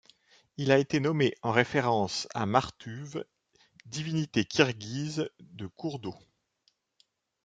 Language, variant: French, Français de métropole